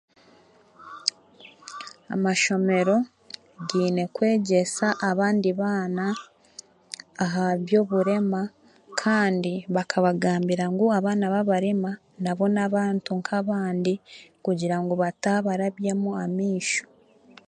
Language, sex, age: Chiga, female, 19-29